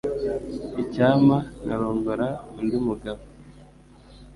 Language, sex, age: Kinyarwanda, male, 30-39